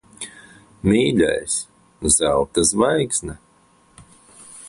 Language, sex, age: Latvian, male, 40-49